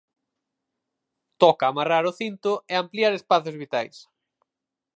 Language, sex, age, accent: Galician, male, 19-29, Central (gheada)